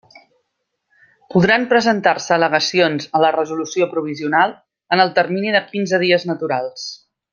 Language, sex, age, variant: Catalan, female, 50-59, Central